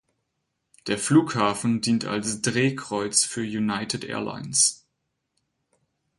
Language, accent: German, Deutschland Deutsch